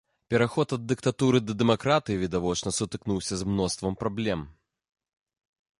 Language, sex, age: Belarusian, male, 30-39